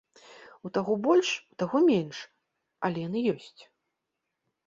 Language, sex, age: Belarusian, female, 40-49